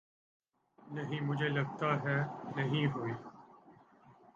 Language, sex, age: Urdu, male, 19-29